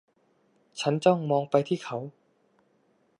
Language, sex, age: Thai, male, 19-29